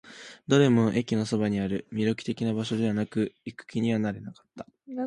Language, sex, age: Japanese, male, under 19